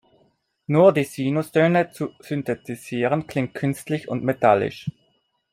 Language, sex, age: German, male, 30-39